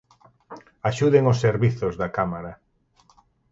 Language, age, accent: Galician, 40-49, Oriental (común en zona oriental)